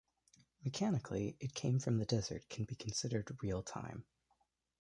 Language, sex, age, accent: English, male, 19-29, United States English